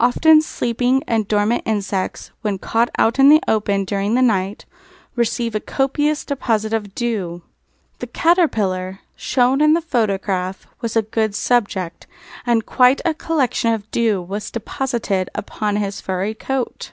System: none